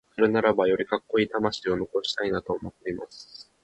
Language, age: Japanese, under 19